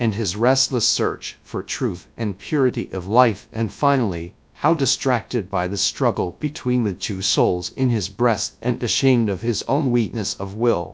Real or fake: fake